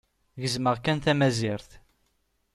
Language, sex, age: Kabyle, male, 30-39